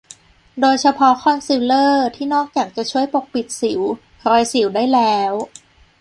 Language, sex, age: Thai, female, 30-39